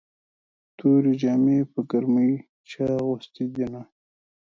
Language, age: Pashto, 19-29